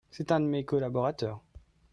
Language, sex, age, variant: French, male, 30-39, Français de métropole